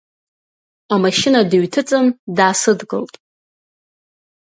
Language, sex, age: Abkhazian, female, under 19